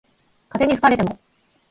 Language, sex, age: Japanese, female, 40-49